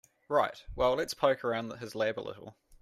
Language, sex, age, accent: English, male, 19-29, New Zealand English